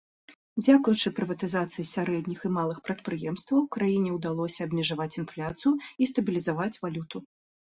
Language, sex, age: Belarusian, female, 30-39